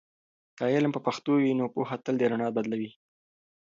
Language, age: Pashto, 19-29